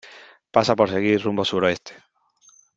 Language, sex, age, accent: Spanish, male, 19-29, España: Sur peninsular (Andalucia, Extremadura, Murcia)